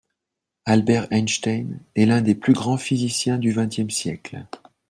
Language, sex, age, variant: French, male, 40-49, Français de métropole